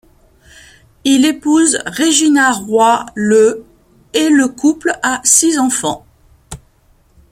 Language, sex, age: French, female, 50-59